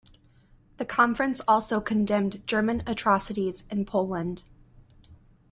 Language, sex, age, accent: English, female, 19-29, United States English